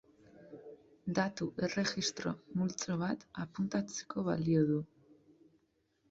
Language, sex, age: Basque, female, 30-39